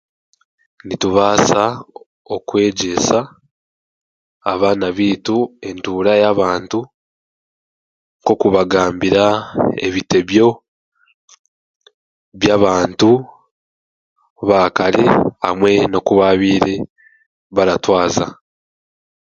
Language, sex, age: Chiga, male, 19-29